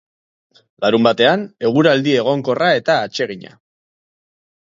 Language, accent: Basque, Mendebalekoa (Araba, Bizkaia, Gipuzkoako mendebaleko herri batzuk)